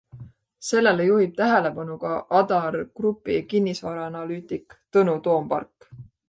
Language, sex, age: Estonian, female, 30-39